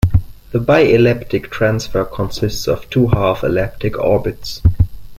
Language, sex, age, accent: English, male, 19-29, England English